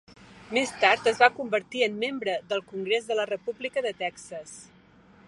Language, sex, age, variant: Catalan, female, 40-49, Central